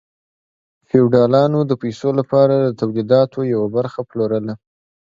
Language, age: Pashto, under 19